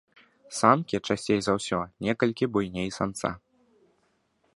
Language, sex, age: Belarusian, male, 19-29